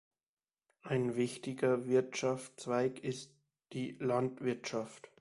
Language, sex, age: German, male, 19-29